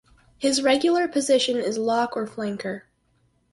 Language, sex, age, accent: English, female, under 19, United States English